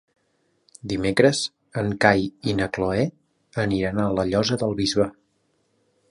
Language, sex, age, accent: Catalan, male, 30-39, central; septentrional